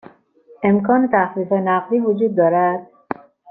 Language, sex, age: Persian, female, 50-59